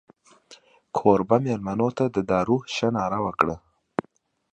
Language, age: Pashto, 19-29